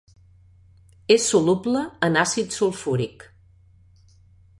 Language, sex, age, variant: Catalan, female, 40-49, Nord-Occidental